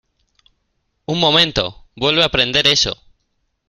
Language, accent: Spanish, España: Norte peninsular (Asturias, Castilla y León, Cantabria, País Vasco, Navarra, Aragón, La Rioja, Guadalajara, Cuenca)